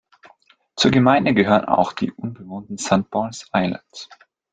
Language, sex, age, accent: German, male, 19-29, Österreichisches Deutsch